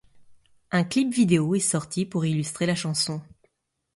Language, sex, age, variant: French, female, 30-39, Français de métropole